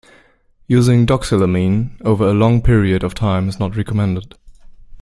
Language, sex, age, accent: English, male, 19-29, England English